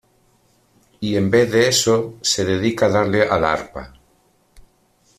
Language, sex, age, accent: Spanish, male, 50-59, España: Norte peninsular (Asturias, Castilla y León, Cantabria, País Vasco, Navarra, Aragón, La Rioja, Guadalajara, Cuenca)